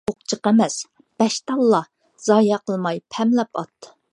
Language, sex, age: Uyghur, female, 40-49